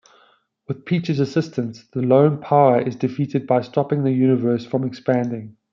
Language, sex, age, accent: English, male, 40-49, Southern African (South Africa, Zimbabwe, Namibia)